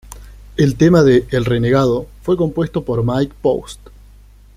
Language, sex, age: Spanish, male, 19-29